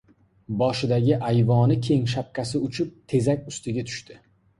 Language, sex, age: Uzbek, male, 19-29